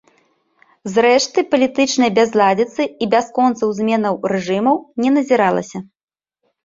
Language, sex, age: Belarusian, female, 30-39